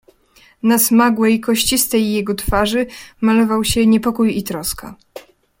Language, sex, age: Polish, female, 19-29